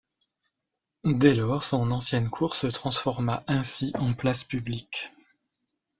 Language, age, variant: French, 40-49, Français de métropole